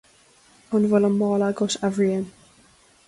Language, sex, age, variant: Irish, female, 19-29, Gaeilge na Mumhan